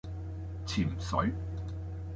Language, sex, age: Cantonese, male, 30-39